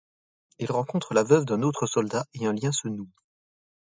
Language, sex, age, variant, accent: French, male, 30-39, Français d'Europe, Français de Belgique